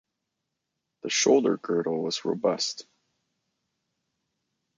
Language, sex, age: English, male, 19-29